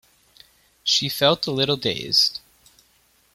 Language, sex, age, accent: English, male, 19-29, United States English